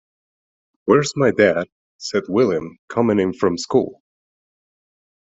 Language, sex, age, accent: English, male, 30-39, United States English